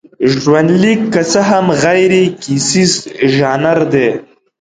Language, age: Pashto, 19-29